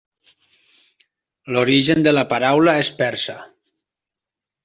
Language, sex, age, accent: Catalan, male, 30-39, valencià